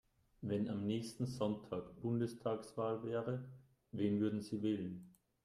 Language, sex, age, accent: German, male, 30-39, Österreichisches Deutsch